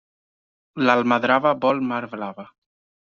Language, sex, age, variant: Catalan, male, 19-29, Nord-Occidental